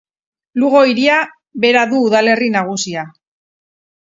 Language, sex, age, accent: Basque, female, 40-49, Erdialdekoa edo Nafarra (Gipuzkoa, Nafarroa)